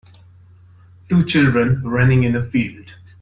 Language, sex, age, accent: English, male, 19-29, India and South Asia (India, Pakistan, Sri Lanka)